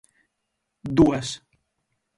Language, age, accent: Galician, 19-29, Normativo (estándar)